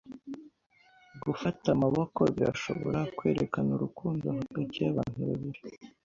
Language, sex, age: Kinyarwanda, male, under 19